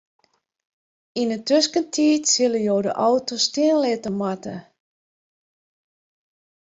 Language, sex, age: Western Frisian, female, 40-49